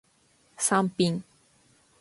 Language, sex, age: Japanese, female, 19-29